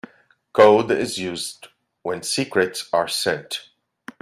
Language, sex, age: English, male, 50-59